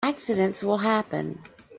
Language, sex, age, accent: English, female, 50-59, United States English